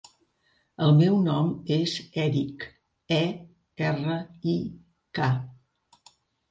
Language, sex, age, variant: Catalan, female, 60-69, Central